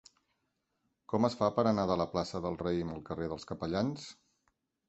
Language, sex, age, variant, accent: Catalan, male, 40-49, Central, gironí